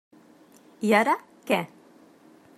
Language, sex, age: Catalan, female, 40-49